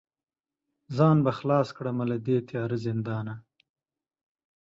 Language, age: Pashto, 30-39